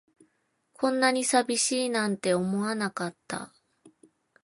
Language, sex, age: Japanese, female, 19-29